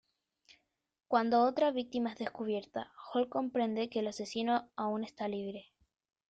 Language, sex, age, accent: Spanish, female, under 19, Chileno: Chile, Cuyo